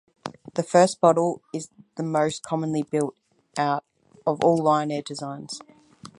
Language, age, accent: English, 19-29, Australian English